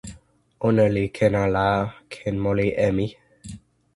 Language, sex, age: Toki Pona, male, under 19